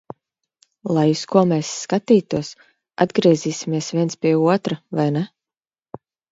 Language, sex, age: Latvian, female, 30-39